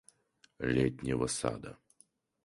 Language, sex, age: Russian, male, 19-29